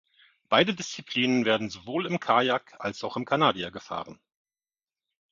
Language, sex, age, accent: German, male, 40-49, Deutschland Deutsch